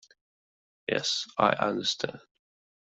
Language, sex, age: English, male, 19-29